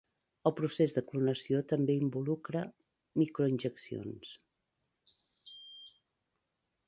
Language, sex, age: Catalan, female, 50-59